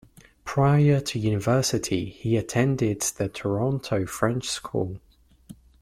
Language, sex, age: English, male, 19-29